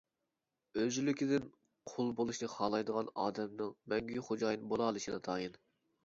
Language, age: Uyghur, 19-29